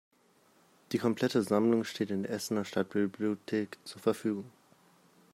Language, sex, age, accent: German, male, 19-29, Deutschland Deutsch